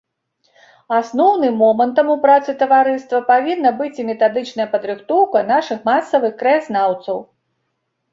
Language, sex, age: Belarusian, female, 60-69